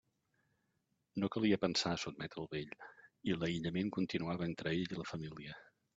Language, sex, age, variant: Catalan, male, 50-59, Central